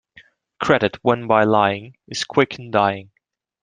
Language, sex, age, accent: English, male, 19-29, England English